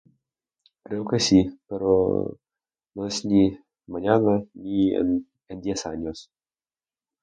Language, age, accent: Spanish, under 19, España: Norte peninsular (Asturias, Castilla y León, Cantabria, País Vasco, Navarra, Aragón, La Rioja, Guadalajara, Cuenca)